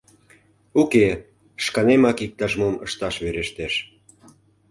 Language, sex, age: Mari, male, 50-59